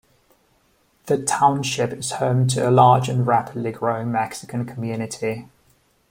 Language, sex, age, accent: English, male, 19-29, England English